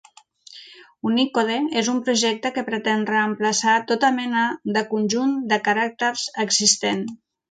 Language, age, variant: Catalan, 40-49, Central